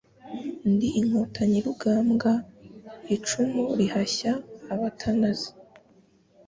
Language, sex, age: Kinyarwanda, female, under 19